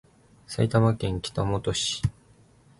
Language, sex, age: Japanese, male, 19-29